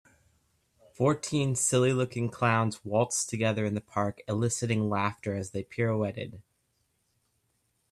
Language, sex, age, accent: English, male, 19-29, United States English